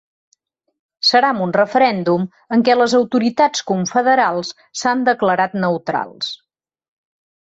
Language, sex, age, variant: Catalan, female, 40-49, Central